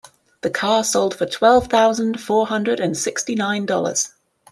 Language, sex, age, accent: English, female, 30-39, England English